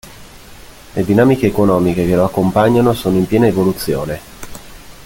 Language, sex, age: Italian, male, 19-29